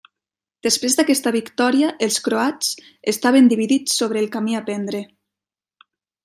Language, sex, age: Catalan, female, 30-39